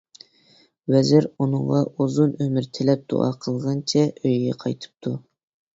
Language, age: Uyghur, 19-29